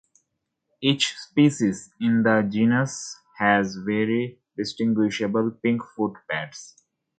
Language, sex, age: English, male, 30-39